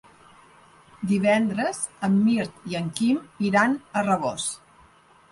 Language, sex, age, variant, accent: Catalan, female, 50-59, Nord-Occidental, Empordanès